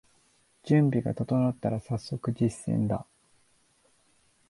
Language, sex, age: Japanese, male, 19-29